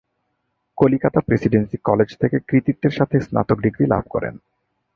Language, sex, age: Bengali, male, 19-29